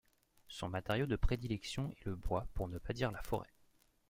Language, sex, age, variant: French, male, 19-29, Français de métropole